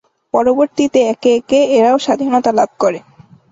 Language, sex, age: Bengali, female, under 19